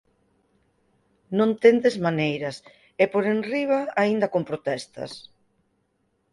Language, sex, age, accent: Galician, female, 50-59, Central (sen gheada)